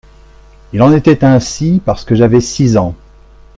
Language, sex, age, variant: French, male, 60-69, Français de métropole